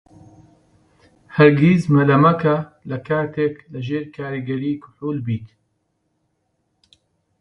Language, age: Central Kurdish, 40-49